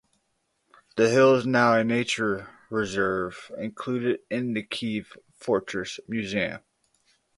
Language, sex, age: English, male, 30-39